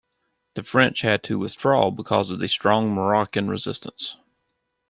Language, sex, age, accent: English, male, 40-49, United States English